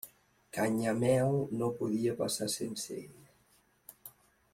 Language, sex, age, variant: Catalan, male, 19-29, Nord-Occidental